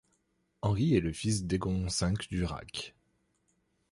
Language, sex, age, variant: French, male, 19-29, Français de métropole